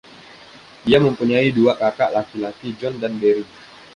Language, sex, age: Indonesian, male, 19-29